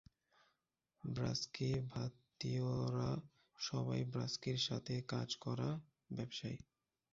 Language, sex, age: Bengali, male, 19-29